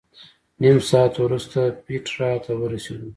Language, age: Pashto, 30-39